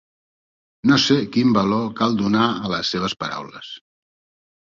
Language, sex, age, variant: Catalan, male, 60-69, Central